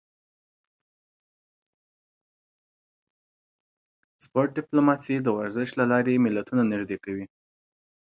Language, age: Pashto, 19-29